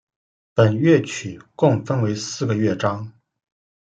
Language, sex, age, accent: Chinese, male, 30-39, 出生地：江苏省